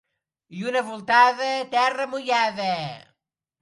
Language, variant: Catalan, Central